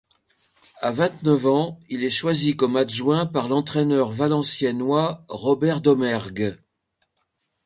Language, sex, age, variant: French, male, 70-79, Français de métropole